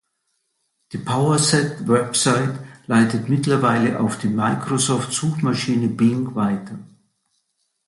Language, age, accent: German, 70-79, Deutschland Deutsch